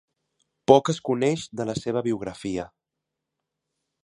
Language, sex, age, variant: Catalan, male, 30-39, Central